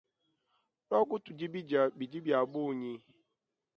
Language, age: Luba-Lulua, 19-29